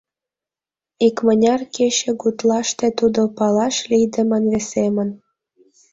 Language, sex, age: Mari, female, 19-29